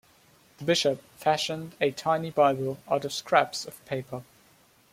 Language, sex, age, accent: English, male, 19-29, England English